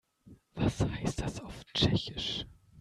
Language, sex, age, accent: German, male, 19-29, Deutschland Deutsch